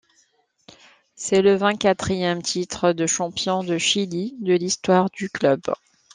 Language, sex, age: French, female, 30-39